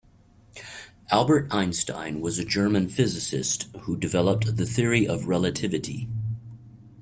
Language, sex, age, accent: English, male, 40-49, United States English